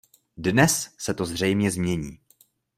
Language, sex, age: Czech, male, 19-29